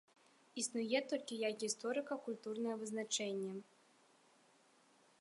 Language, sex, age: Belarusian, female, 19-29